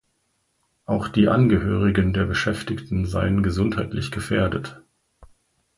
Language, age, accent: German, 50-59, Deutschland Deutsch